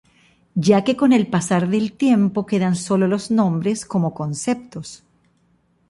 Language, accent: Spanish, Caribe: Cuba, Venezuela, Puerto Rico, República Dominicana, Panamá, Colombia caribeña, México caribeño, Costa del golfo de México